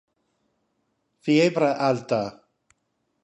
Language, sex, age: Spanish, male, 30-39